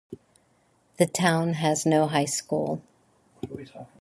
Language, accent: English, United States English